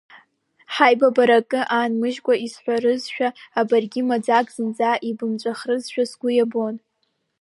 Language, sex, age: Abkhazian, female, 19-29